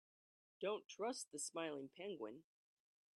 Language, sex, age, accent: English, female, 60-69, United States English